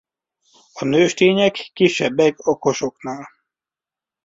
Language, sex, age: Hungarian, male, 30-39